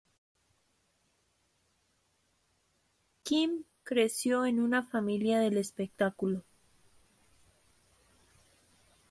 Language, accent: Spanish, América central